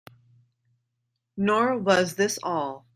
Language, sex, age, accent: English, female, 50-59, United States English